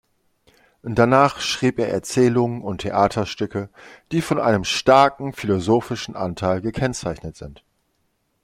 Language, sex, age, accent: German, male, 40-49, Deutschland Deutsch